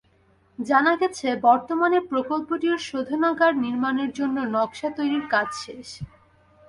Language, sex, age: Bengali, female, 19-29